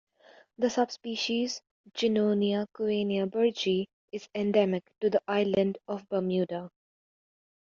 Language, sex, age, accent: English, female, under 19, United States English